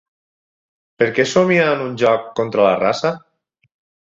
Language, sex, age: Catalan, male, 50-59